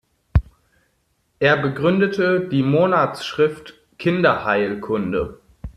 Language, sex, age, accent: German, male, 19-29, Deutschland Deutsch